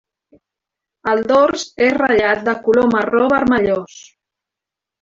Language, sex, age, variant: Catalan, female, 40-49, Central